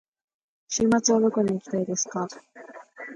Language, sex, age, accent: Japanese, female, 19-29, 標準語